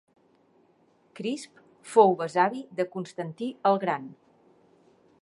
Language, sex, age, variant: Catalan, female, 50-59, Central